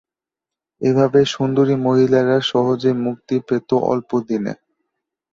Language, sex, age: Bengali, male, 19-29